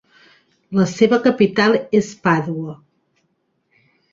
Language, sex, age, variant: Catalan, female, 30-39, Central